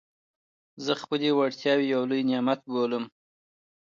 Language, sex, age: Pashto, male, 30-39